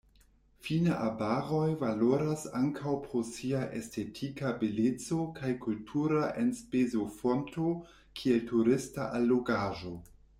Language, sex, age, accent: Esperanto, male, 40-49, Internacia